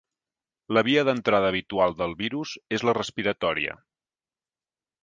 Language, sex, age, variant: Catalan, male, 50-59, Central